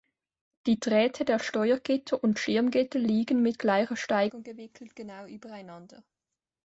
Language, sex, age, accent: German, female, 19-29, Schweizerdeutsch